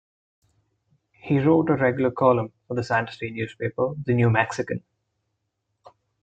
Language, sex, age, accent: English, male, 19-29, India and South Asia (India, Pakistan, Sri Lanka)